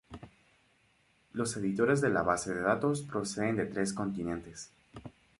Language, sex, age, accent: Spanish, male, 19-29, América central